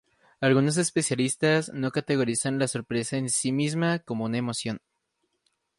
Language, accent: Spanish, México